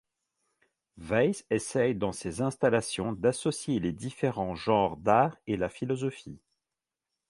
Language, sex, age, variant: French, male, 50-59, Français de métropole